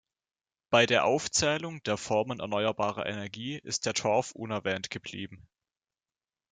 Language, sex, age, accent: German, male, under 19, Deutschland Deutsch